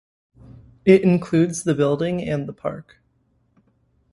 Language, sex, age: English, male, 19-29